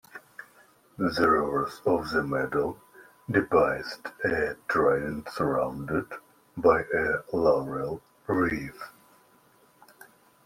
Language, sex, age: English, male, 19-29